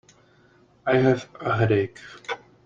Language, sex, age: English, male, 30-39